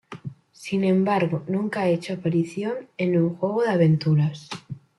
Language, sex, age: Spanish, female, 19-29